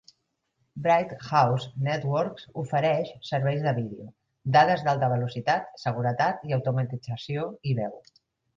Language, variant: Catalan, Central